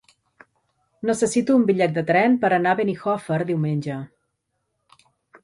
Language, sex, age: Catalan, female, 50-59